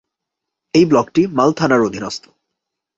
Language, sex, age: Bengali, male, 19-29